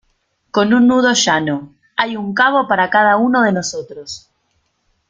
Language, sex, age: Spanish, female, 30-39